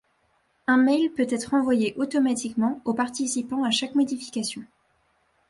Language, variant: French, Français de métropole